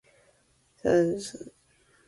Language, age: English, 19-29